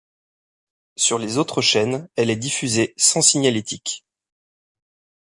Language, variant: French, Français de métropole